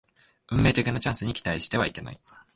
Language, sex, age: Japanese, male, 19-29